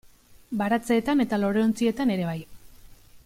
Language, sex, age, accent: Basque, female, 30-39, Erdialdekoa edo Nafarra (Gipuzkoa, Nafarroa)